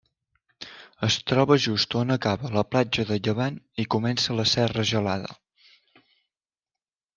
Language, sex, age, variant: Catalan, male, under 19, Central